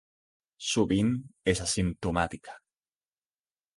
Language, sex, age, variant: Catalan, male, under 19, Central